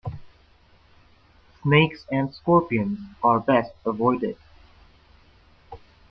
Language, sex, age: English, male, 30-39